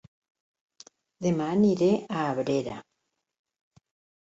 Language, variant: Catalan, Nord-Occidental